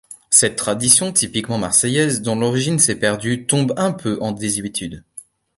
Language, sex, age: French, male, 19-29